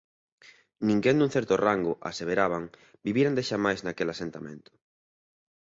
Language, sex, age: Galician, male, 30-39